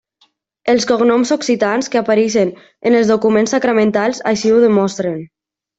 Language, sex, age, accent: Catalan, female, under 19, valencià